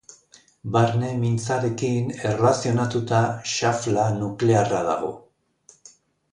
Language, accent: Basque, Erdialdekoa edo Nafarra (Gipuzkoa, Nafarroa)